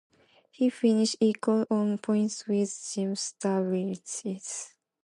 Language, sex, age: English, female, 19-29